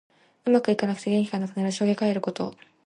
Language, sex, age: Japanese, female, 19-29